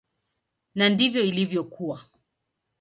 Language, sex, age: Swahili, female, 30-39